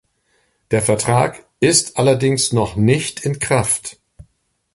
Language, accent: German, Deutschland Deutsch